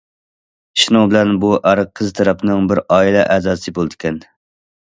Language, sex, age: Uyghur, male, 30-39